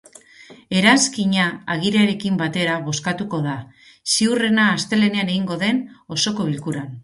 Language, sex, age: Basque, female, 40-49